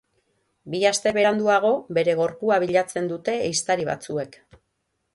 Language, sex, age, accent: Basque, female, 40-49, Mendebalekoa (Araba, Bizkaia, Gipuzkoako mendebaleko herri batzuk)